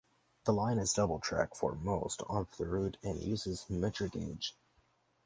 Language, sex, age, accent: English, male, under 19, United States English